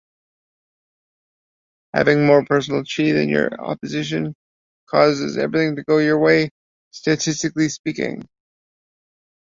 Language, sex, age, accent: English, male, 40-49, Canadian English